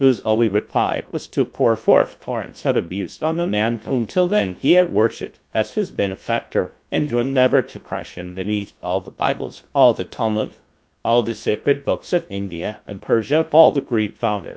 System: TTS, GlowTTS